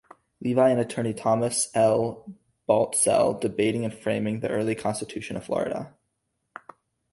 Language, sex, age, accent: English, male, 19-29, United States English